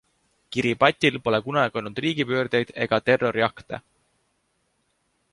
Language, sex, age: Estonian, male, 19-29